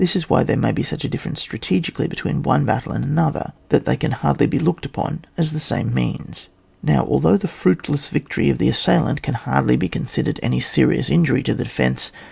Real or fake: real